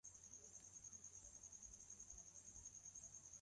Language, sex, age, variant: Swahili, female, 19-29, Kiswahili Sanifu (EA)